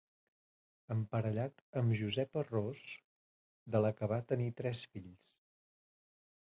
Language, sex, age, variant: Catalan, male, 30-39, Central